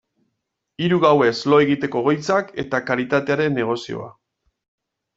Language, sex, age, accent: Basque, male, 40-49, Mendebalekoa (Araba, Bizkaia, Gipuzkoako mendebaleko herri batzuk)